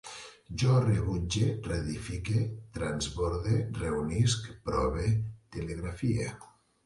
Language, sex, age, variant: Catalan, male, 30-39, Septentrional